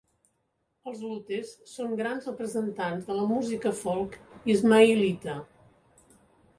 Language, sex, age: Catalan, female, 70-79